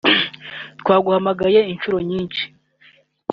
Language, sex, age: Kinyarwanda, male, 19-29